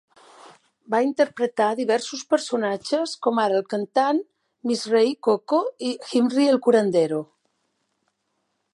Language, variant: Catalan, Central